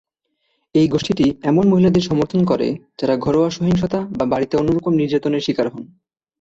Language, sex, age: Bengali, male, 19-29